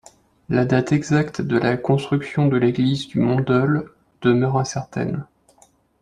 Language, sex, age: French, male, 30-39